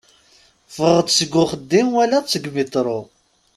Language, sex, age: Kabyle, male, 30-39